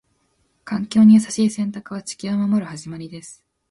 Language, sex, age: Japanese, female, 19-29